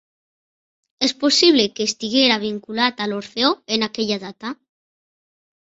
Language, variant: Catalan, Nord-Occidental